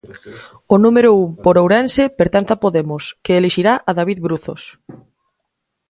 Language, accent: Galician, Atlántico (seseo e gheada)